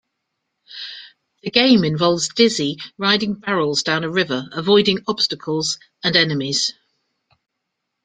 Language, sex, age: English, female, 50-59